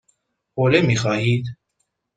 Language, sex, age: Persian, male, 19-29